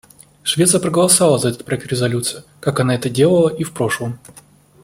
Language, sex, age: Russian, male, 19-29